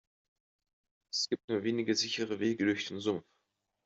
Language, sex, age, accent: German, male, 19-29, Deutschland Deutsch